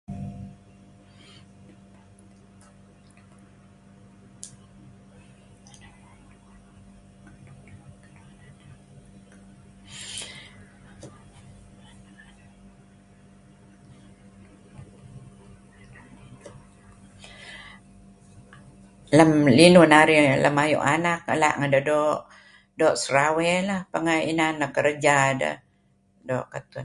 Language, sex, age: Kelabit, female, 70-79